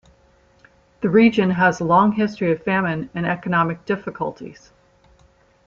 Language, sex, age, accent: English, female, 50-59, United States English